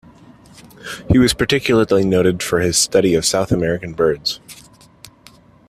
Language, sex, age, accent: English, male, 19-29, United States English